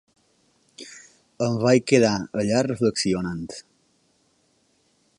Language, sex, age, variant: Catalan, male, 19-29, Balear